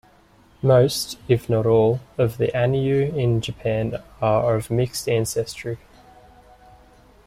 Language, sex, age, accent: English, male, 19-29, Australian English